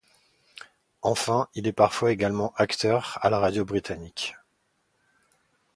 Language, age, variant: French, 40-49, Français de métropole